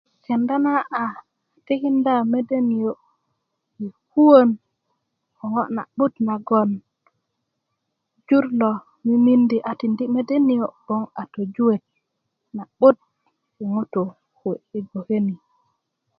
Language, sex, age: Kuku, female, 30-39